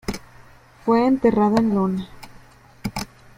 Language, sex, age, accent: Spanish, female, 19-29, México